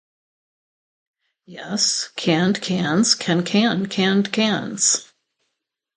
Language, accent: English, United States English